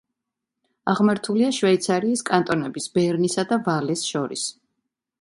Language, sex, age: Georgian, female, 30-39